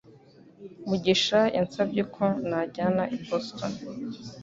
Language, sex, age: Kinyarwanda, female, under 19